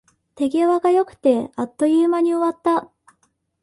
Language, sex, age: Japanese, female, 19-29